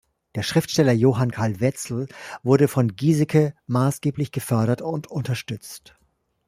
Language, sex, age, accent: German, male, 40-49, Deutschland Deutsch